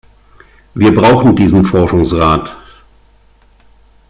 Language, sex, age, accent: German, male, 50-59, Deutschland Deutsch